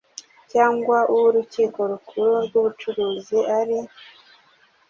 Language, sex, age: Kinyarwanda, female, 19-29